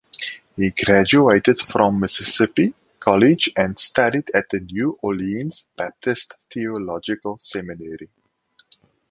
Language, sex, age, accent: English, male, 19-29, Southern African (South Africa, Zimbabwe, Namibia)